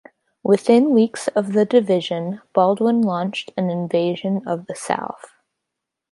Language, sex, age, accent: English, female, under 19, United States English